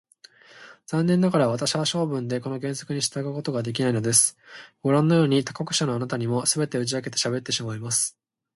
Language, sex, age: Japanese, male, 19-29